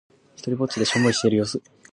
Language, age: Japanese, 19-29